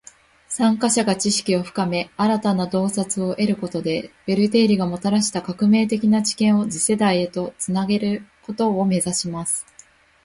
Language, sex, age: Japanese, female, 19-29